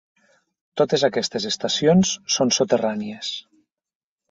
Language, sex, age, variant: Catalan, male, 50-59, Nord-Occidental